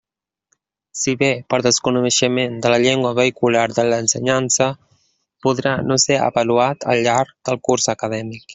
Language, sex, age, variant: Catalan, male, 19-29, Central